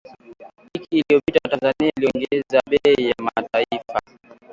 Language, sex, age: Swahili, male, 19-29